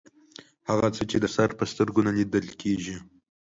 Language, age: Pashto, 19-29